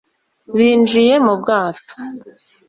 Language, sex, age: Kinyarwanda, female, 19-29